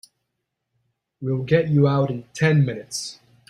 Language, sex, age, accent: English, male, 30-39, United States English